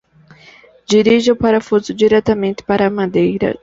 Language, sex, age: Portuguese, female, 19-29